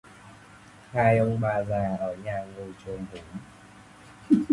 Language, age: Vietnamese, 19-29